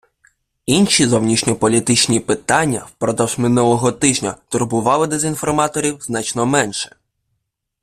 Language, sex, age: Ukrainian, male, under 19